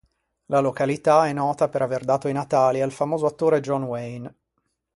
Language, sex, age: Italian, male, 30-39